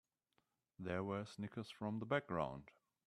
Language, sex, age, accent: English, male, 30-39, England English